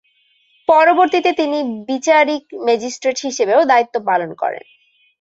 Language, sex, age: Bengali, female, 19-29